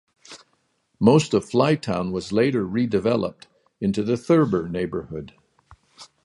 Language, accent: English, Canadian English